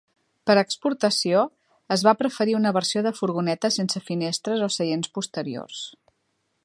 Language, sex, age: Catalan, female, 40-49